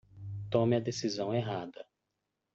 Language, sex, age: Portuguese, male, 30-39